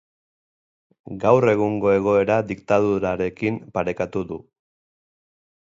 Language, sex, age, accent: Basque, male, 30-39, Erdialdekoa edo Nafarra (Gipuzkoa, Nafarroa)